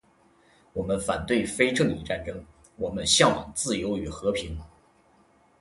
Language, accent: Chinese, 出生地：吉林省